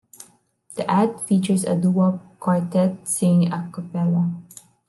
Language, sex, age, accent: English, female, 19-29, Filipino